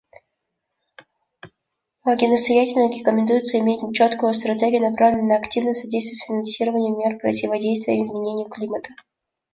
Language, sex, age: Russian, female, 19-29